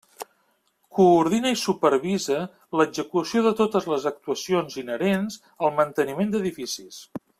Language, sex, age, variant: Catalan, male, 50-59, Central